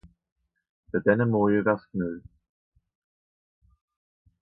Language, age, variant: Swiss German, 60-69, Nordniederàlemmànisch (Rishoffe, Zàwere, Bùsswìller, Hawenau, Brüemt, Stroossbùri, Molse, Dàmbàch, Schlettstàtt, Pfàlzbùri usw.)